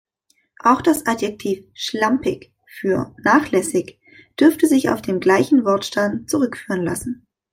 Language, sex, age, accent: German, female, 19-29, Deutschland Deutsch